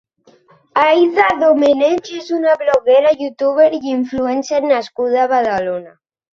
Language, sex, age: Catalan, male, under 19